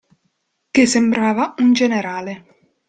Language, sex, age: Italian, female, 19-29